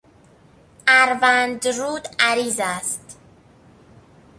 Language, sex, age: Persian, female, under 19